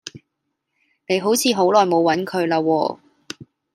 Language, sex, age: Cantonese, female, 19-29